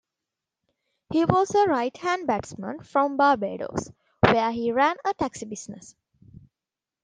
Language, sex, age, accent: English, female, 19-29, India and South Asia (India, Pakistan, Sri Lanka)